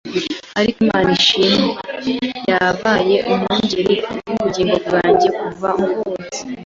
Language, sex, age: Kinyarwanda, female, 19-29